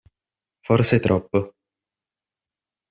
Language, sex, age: Italian, male, 19-29